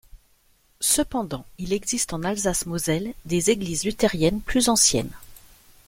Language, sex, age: French, female, 40-49